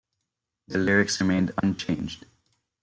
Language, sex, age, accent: English, male, 19-29, Filipino